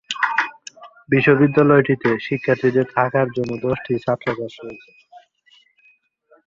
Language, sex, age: Bengali, male, 19-29